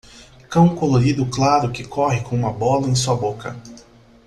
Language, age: Portuguese, 30-39